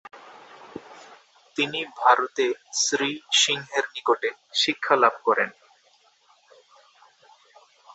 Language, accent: Bengali, Bangla